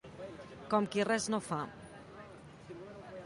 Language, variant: Catalan, Septentrional